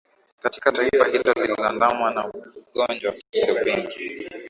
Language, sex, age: Swahili, male, 19-29